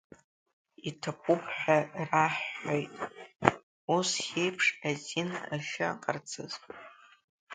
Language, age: Abkhazian, under 19